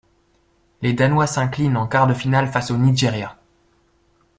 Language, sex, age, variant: French, male, 19-29, Français de métropole